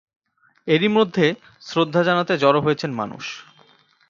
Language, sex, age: Bengali, male, 19-29